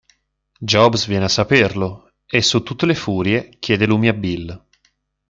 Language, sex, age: Italian, male, 19-29